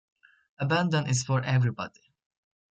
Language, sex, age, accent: English, male, under 19, United States English